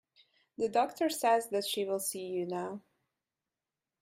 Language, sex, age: English, female, 19-29